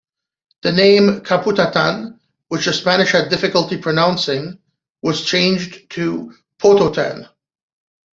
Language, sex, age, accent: English, male, 40-49, Canadian English